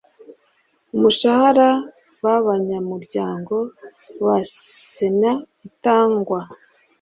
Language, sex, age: Kinyarwanda, female, 19-29